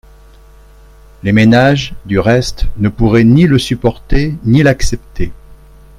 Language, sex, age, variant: French, male, 60-69, Français de métropole